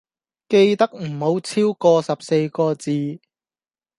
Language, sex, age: Cantonese, male, 19-29